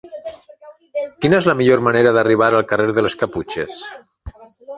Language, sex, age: Catalan, male, 50-59